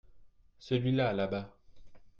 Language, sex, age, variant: French, male, 30-39, Français de métropole